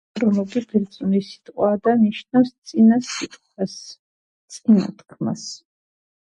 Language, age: Georgian, 40-49